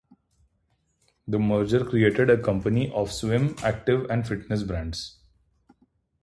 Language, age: English, 30-39